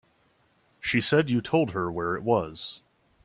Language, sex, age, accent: English, male, 30-39, United States English